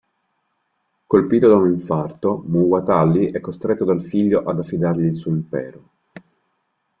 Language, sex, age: Italian, male, 40-49